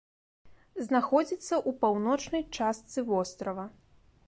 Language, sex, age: Belarusian, female, 19-29